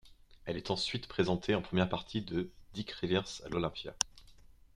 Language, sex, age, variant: French, male, 19-29, Français de métropole